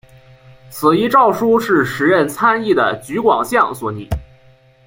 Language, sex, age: Chinese, male, under 19